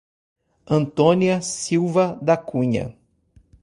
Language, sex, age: Portuguese, male, 40-49